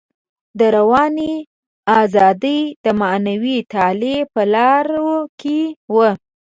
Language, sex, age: Pashto, female, 19-29